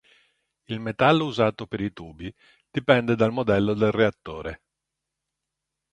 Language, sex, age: Italian, male, 50-59